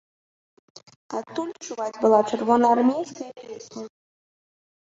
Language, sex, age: Belarusian, female, 30-39